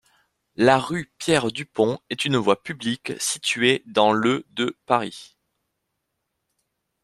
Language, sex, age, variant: French, male, 30-39, Français de métropole